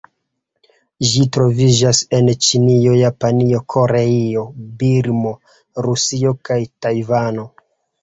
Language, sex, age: Esperanto, male, 30-39